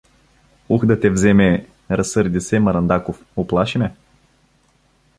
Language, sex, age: Bulgarian, male, 19-29